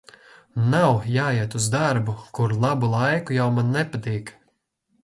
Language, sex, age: Latvian, male, 30-39